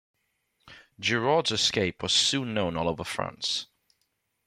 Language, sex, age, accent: English, male, 19-29, England English